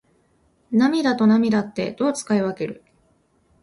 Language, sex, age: Japanese, female, 19-29